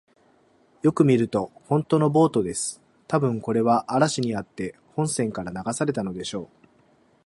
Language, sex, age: Japanese, male, 40-49